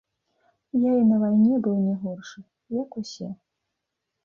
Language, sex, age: Belarusian, female, 30-39